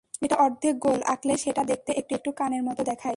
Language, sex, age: Bengali, female, 19-29